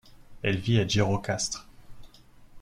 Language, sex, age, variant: French, male, 19-29, Français de métropole